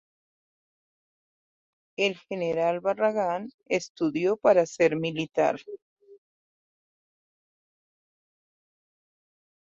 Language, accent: Spanish, América central